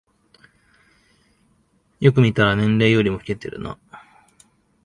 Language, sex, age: Japanese, male, 19-29